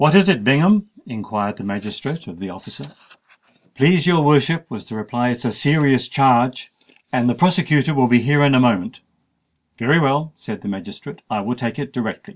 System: none